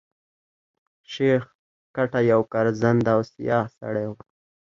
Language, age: Pashto, under 19